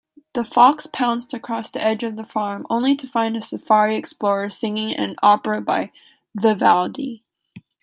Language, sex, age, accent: English, female, 19-29, United States English